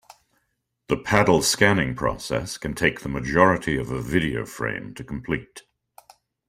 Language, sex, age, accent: English, male, 60-69, Canadian English